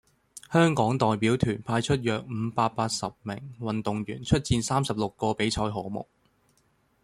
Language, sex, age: Cantonese, male, 19-29